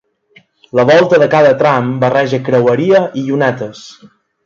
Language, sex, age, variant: Catalan, male, 19-29, Balear